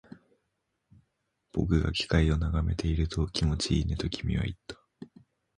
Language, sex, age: Japanese, male, 19-29